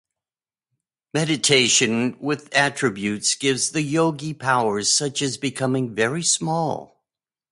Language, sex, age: English, male, 60-69